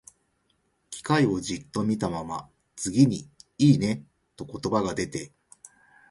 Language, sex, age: Japanese, male, 40-49